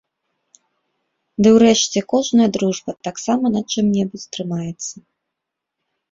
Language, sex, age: Belarusian, female, 40-49